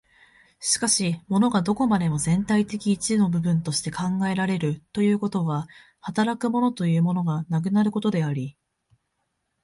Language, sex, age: Japanese, female, 19-29